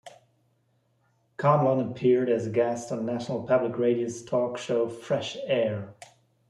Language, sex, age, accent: English, male, 40-49, United States English